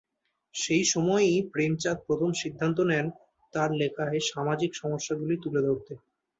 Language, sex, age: Bengali, male, 19-29